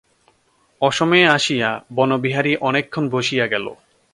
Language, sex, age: Bengali, male, 19-29